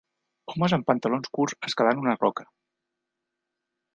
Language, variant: Catalan, Central